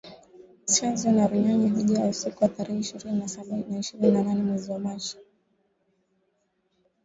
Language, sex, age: Swahili, female, 19-29